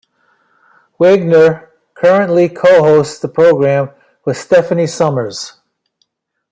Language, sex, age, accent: English, male, 70-79, United States English